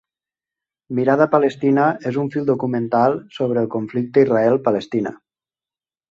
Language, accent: Catalan, valencià